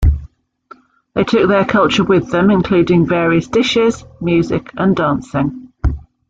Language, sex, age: English, female, 50-59